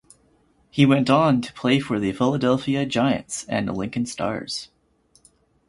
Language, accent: English, United States English